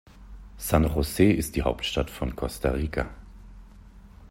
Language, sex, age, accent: German, male, 40-49, Deutschland Deutsch